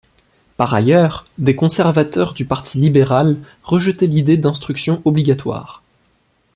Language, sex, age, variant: French, male, 19-29, Français de métropole